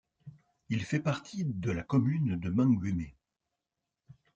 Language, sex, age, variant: French, male, 50-59, Français de métropole